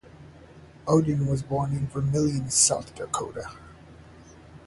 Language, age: English, 40-49